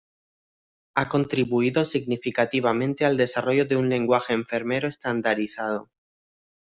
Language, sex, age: Spanish, male, 19-29